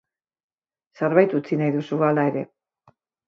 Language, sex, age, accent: Basque, female, 50-59, Mendebalekoa (Araba, Bizkaia, Gipuzkoako mendebaleko herri batzuk)